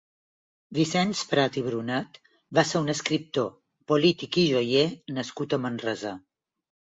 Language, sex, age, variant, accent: Catalan, female, 60-69, Balear, balear